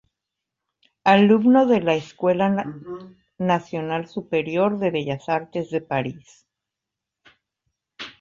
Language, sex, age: Spanish, female, 50-59